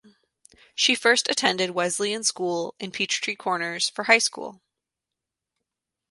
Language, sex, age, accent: English, female, 19-29, United States English